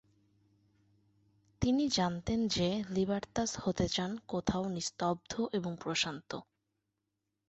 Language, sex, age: Bengali, female, 19-29